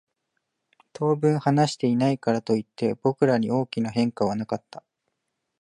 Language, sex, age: Japanese, male, 19-29